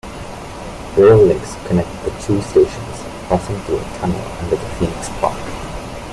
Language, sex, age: English, male, 19-29